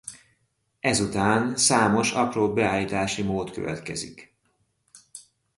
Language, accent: Hungarian, budapesti